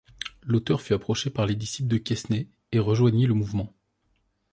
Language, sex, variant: French, male, Français de métropole